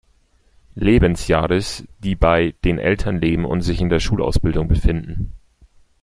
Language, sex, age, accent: German, male, 19-29, Deutschland Deutsch